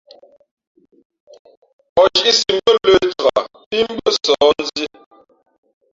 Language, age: Fe'fe', 50-59